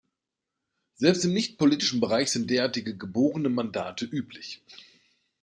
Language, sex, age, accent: German, male, 50-59, Deutschland Deutsch